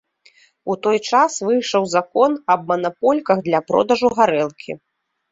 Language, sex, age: Belarusian, female, 30-39